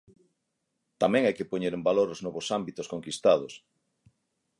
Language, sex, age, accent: Galician, male, 40-49, Normativo (estándar)